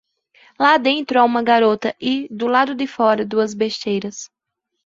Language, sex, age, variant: Portuguese, female, 19-29, Portuguese (Brasil)